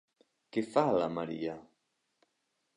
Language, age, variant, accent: Catalan, under 19, Central, central